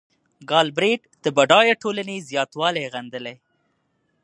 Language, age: Pashto, 30-39